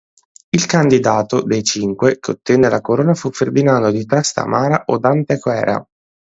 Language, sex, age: Italian, male, 19-29